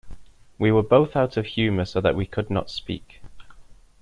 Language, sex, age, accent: English, male, 19-29, England English